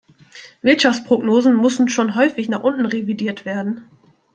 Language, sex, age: German, female, 19-29